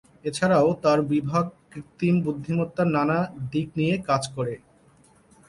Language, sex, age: Bengali, male, 30-39